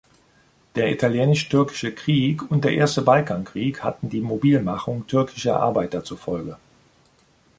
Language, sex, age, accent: German, male, 50-59, Deutschland Deutsch